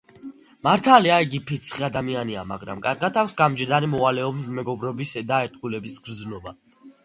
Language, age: Georgian, 19-29